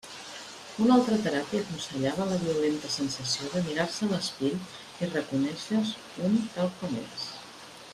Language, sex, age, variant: Catalan, female, 50-59, Central